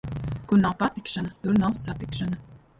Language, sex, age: Latvian, female, 30-39